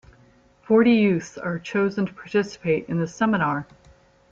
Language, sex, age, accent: English, female, 50-59, United States English